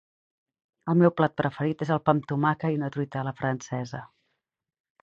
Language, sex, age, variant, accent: Catalan, female, 40-49, Central, Camp de Tarragona